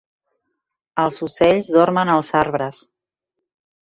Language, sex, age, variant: Catalan, female, 40-49, Central